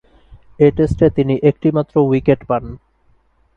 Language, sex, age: Bengali, male, 19-29